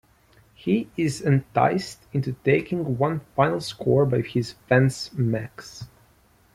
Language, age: English, 19-29